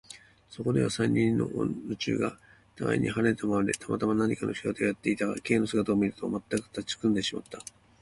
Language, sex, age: Japanese, male, 50-59